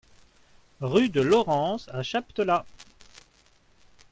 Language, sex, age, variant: French, male, 40-49, Français de métropole